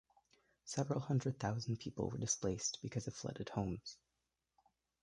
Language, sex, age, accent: English, male, 19-29, United States English